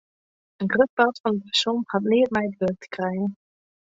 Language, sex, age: Western Frisian, female, under 19